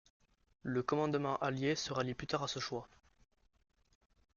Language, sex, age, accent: French, male, under 19, Français du sud de la France